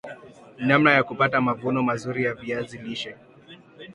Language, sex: Swahili, male